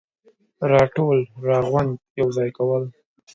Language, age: Pashto, 19-29